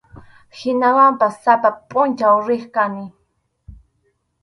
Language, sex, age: Arequipa-La Unión Quechua, female, under 19